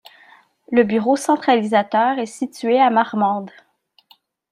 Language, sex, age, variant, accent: French, female, 19-29, Français d'Amérique du Nord, Français du Canada